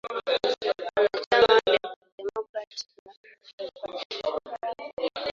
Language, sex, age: Swahili, female, 19-29